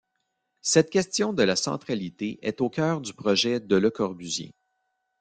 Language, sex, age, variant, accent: French, male, 40-49, Français d'Amérique du Nord, Français du Canada